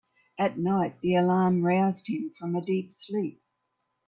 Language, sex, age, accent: English, female, 70-79, Australian English